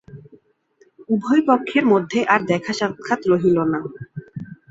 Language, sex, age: Bengali, female, 19-29